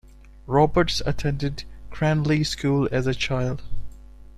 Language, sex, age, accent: English, male, 19-29, India and South Asia (India, Pakistan, Sri Lanka)